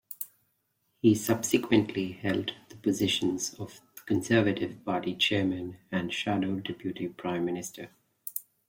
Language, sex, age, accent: English, male, 19-29, India and South Asia (India, Pakistan, Sri Lanka)